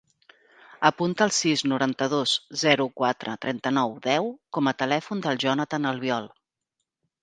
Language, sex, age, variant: Catalan, female, 40-49, Central